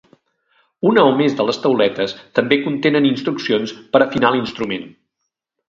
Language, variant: Catalan, Central